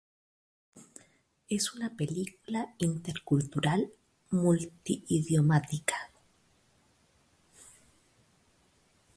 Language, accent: Spanish, Chileno: Chile, Cuyo